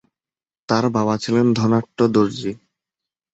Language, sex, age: Bengali, male, 19-29